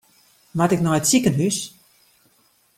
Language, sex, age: Western Frisian, female, 50-59